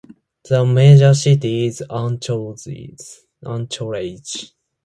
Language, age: English, 19-29